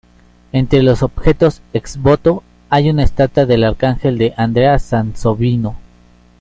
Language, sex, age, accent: Spanish, male, 30-39, México